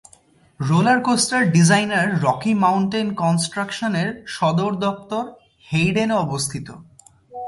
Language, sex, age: Bengali, male, 19-29